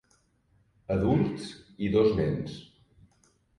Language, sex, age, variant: Catalan, male, 50-59, Septentrional